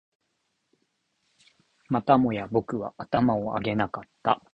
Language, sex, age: Japanese, male, 30-39